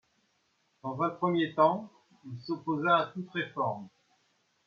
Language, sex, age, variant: French, male, 60-69, Français de métropole